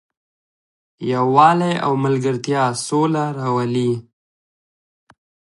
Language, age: Pashto, 19-29